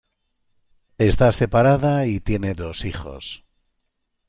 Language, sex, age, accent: Spanish, male, 50-59, España: Centro-Sur peninsular (Madrid, Toledo, Castilla-La Mancha)